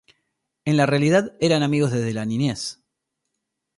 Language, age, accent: Spanish, 30-39, Rioplatense: Argentina, Uruguay, este de Bolivia, Paraguay